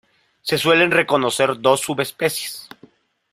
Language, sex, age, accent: Spanish, male, 30-39, México